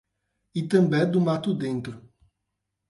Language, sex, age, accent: Portuguese, male, 19-29, Paulista